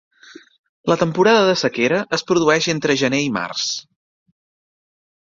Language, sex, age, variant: Catalan, male, 30-39, Central